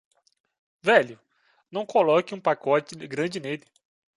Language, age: Portuguese, 19-29